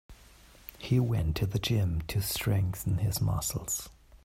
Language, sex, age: English, male, 30-39